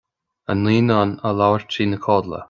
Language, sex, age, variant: Irish, male, 30-39, Gaeilge Chonnacht